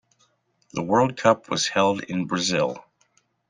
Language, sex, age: English, male, 30-39